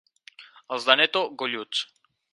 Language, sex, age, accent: Catalan, male, 19-29, Garrotxi